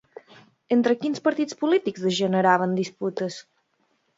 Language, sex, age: Catalan, female, 19-29